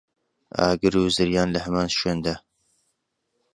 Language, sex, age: Central Kurdish, male, 30-39